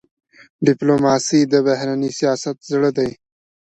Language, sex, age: Pashto, male, 19-29